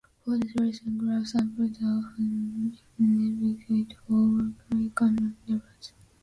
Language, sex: English, female